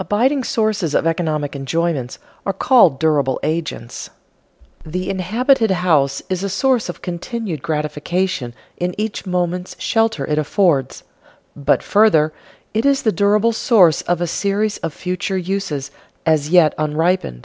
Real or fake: real